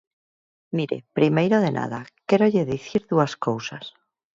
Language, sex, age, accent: Galician, female, 40-49, Normativo (estándar)